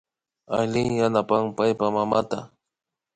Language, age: Imbabura Highland Quichua, 30-39